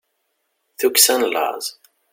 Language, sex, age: Kabyle, male, 30-39